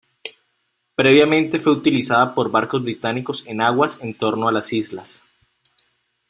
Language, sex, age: Spanish, male, 19-29